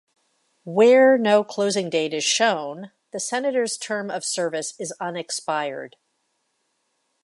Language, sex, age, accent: English, female, 50-59, United States English